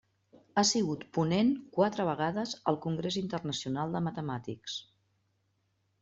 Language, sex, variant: Catalan, female, Central